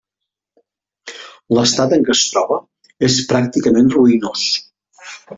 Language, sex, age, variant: Catalan, male, 50-59, Central